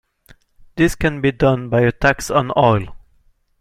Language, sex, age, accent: English, male, 19-29, United States English